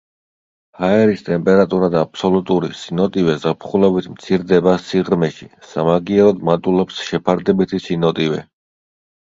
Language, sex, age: Georgian, male, 30-39